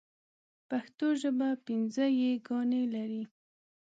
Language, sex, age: Pashto, female, 19-29